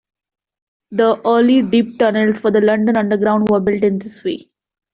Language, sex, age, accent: English, female, 19-29, India and South Asia (India, Pakistan, Sri Lanka)